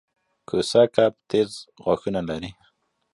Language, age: Pashto, 30-39